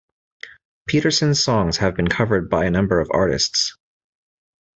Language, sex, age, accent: English, male, 30-39, United States English